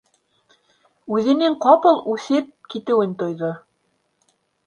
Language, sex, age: Bashkir, female, 19-29